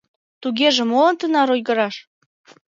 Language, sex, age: Mari, female, 19-29